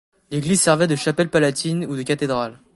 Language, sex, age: French, male, 19-29